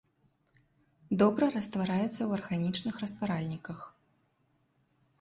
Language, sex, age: Belarusian, female, 30-39